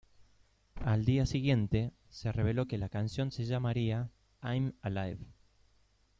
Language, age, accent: Spanish, 30-39, Rioplatense: Argentina, Uruguay, este de Bolivia, Paraguay